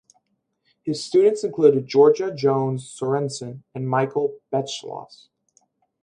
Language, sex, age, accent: English, male, 19-29, United States English